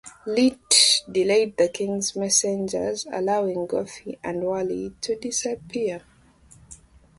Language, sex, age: English, female, 19-29